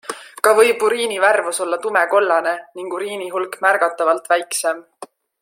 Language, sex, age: Estonian, female, 19-29